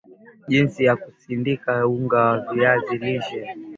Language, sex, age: Swahili, male, 19-29